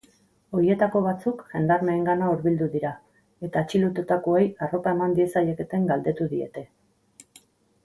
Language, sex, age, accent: Basque, female, 50-59, Erdialdekoa edo Nafarra (Gipuzkoa, Nafarroa)